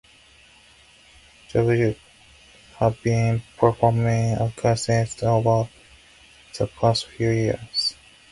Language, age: English, 19-29